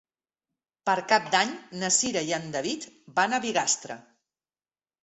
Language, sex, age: Catalan, female, 40-49